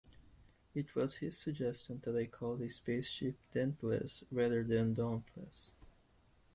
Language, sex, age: English, male, 19-29